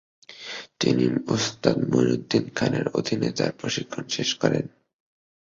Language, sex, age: Bengali, male, under 19